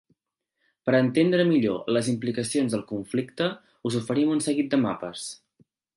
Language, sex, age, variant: Catalan, male, 19-29, Central